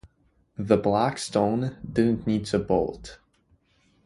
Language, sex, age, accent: English, male, 19-29, Canadian English